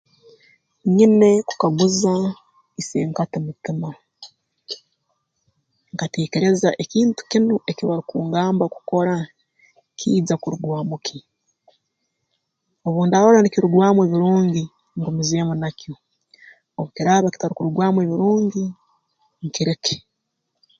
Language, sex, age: Tooro, female, 19-29